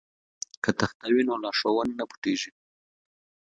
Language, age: Pashto, 19-29